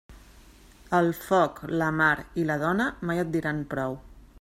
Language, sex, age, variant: Catalan, female, 30-39, Central